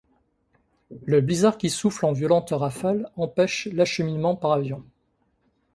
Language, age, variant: French, 50-59, Français de métropole